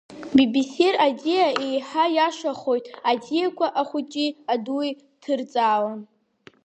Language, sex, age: Abkhazian, female, under 19